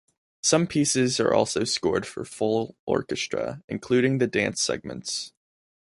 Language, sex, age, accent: English, male, under 19, United States English